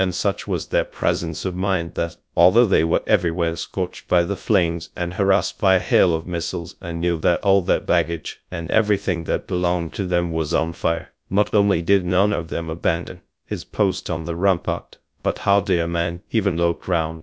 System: TTS, GradTTS